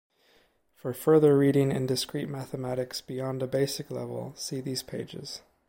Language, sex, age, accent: English, male, 19-29, United States English